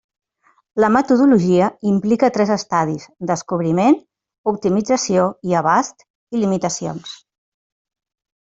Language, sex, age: Catalan, female, 50-59